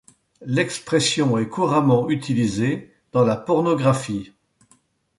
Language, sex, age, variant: French, male, 60-69, Français de métropole